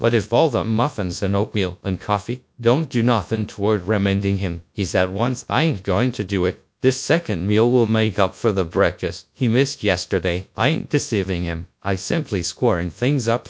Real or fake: fake